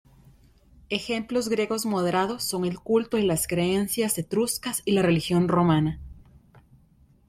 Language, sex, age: Spanish, female, 19-29